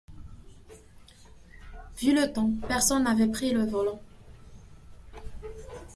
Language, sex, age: French, female, under 19